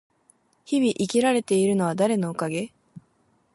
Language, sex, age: Japanese, female, 19-29